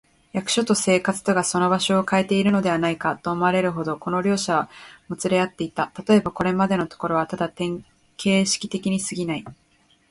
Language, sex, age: Japanese, female, 19-29